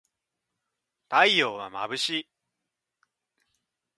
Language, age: Japanese, 30-39